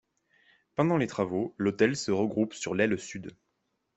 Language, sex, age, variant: French, male, 19-29, Français de métropole